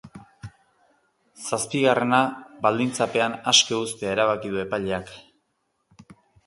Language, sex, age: Basque, male, 40-49